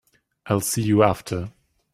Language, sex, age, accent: English, male, 19-29, England English